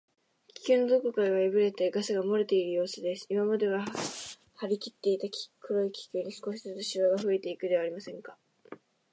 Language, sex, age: Japanese, female, 19-29